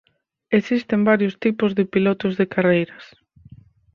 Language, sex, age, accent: Galician, female, 30-39, Oriental (común en zona oriental)